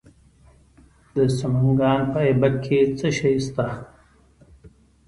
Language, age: Pashto, 40-49